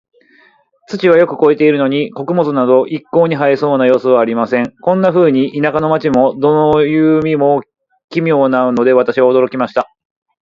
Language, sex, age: Japanese, male, 40-49